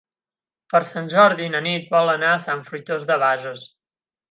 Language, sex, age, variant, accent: Catalan, male, 19-29, Central, central